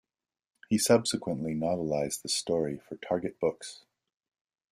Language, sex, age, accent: English, male, 40-49, Canadian English